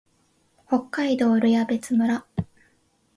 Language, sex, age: Japanese, female, 19-29